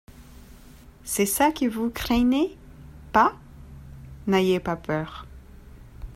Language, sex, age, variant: French, male, 40-49, Français de métropole